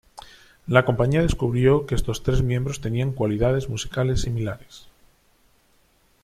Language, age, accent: Spanish, 40-49, España: Centro-Sur peninsular (Madrid, Toledo, Castilla-La Mancha)